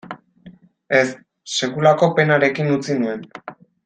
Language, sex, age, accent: Basque, male, under 19, Erdialdekoa edo Nafarra (Gipuzkoa, Nafarroa)